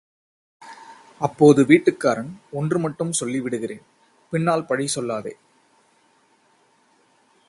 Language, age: Tamil, 30-39